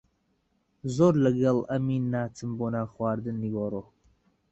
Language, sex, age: Central Kurdish, male, 19-29